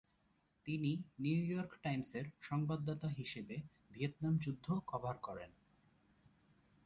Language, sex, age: Bengali, male, 19-29